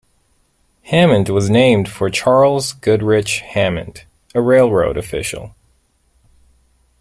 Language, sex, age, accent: English, male, 30-39, United States English